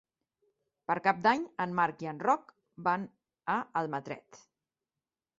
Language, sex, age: Catalan, female, 30-39